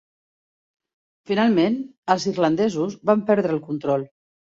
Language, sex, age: Catalan, female, 50-59